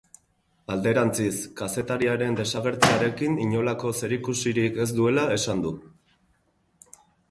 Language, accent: Basque, Mendebalekoa (Araba, Bizkaia, Gipuzkoako mendebaleko herri batzuk)